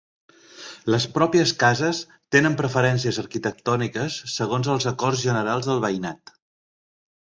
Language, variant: Catalan, Central